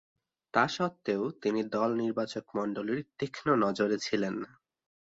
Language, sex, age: Bengali, male, 19-29